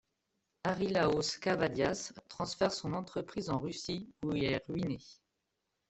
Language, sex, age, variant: French, female, 30-39, Français de métropole